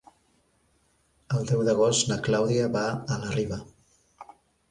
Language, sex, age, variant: Catalan, male, 40-49, Central